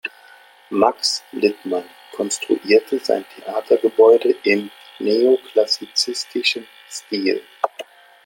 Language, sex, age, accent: German, male, 30-39, Deutschland Deutsch